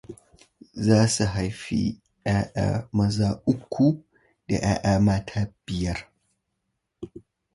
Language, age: English, 19-29